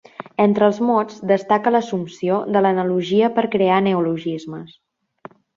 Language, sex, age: Catalan, female, 19-29